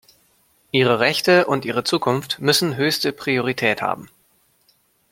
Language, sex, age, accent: German, male, 30-39, Deutschland Deutsch